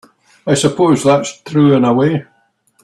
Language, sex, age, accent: English, male, 50-59, Scottish English